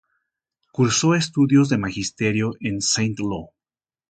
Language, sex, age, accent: Spanish, male, 50-59, México